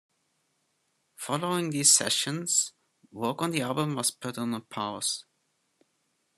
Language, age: English, 19-29